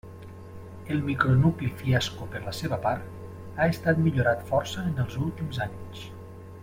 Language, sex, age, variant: Catalan, male, 40-49, Septentrional